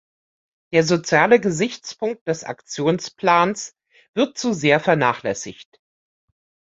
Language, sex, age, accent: German, female, 50-59, Deutschland Deutsch